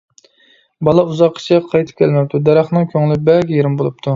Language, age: Uyghur, 40-49